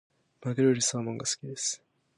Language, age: Japanese, 19-29